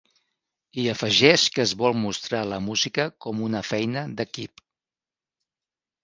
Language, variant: Catalan, Central